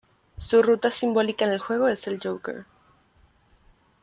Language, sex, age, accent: Spanish, female, 19-29, México